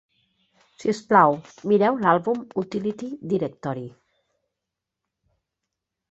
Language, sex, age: Catalan, female, 40-49